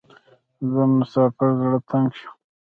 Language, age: Pashto, 19-29